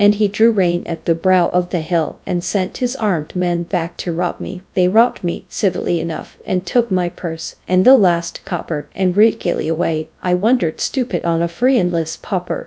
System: TTS, GradTTS